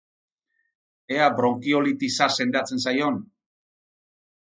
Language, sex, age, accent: Basque, male, 50-59, Mendebalekoa (Araba, Bizkaia, Gipuzkoako mendebaleko herri batzuk)